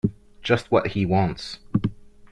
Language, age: English, 19-29